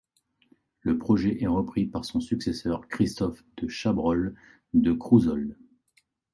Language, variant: French, Français de métropole